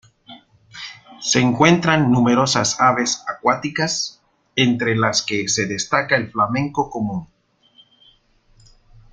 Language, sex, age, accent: Spanish, male, 50-59, México